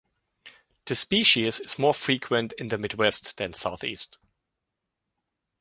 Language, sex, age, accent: English, male, 40-49, United States English